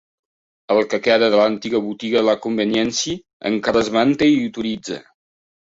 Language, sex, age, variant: Catalan, male, 19-29, Septentrional